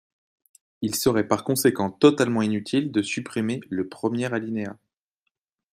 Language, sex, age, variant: French, male, 19-29, Français de métropole